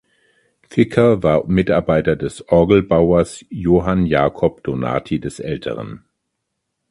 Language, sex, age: German, male, 50-59